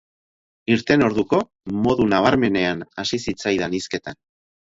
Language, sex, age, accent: Basque, male, 50-59, Erdialdekoa edo Nafarra (Gipuzkoa, Nafarroa)